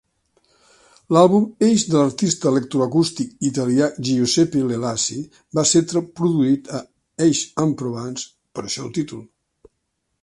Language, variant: Catalan, Central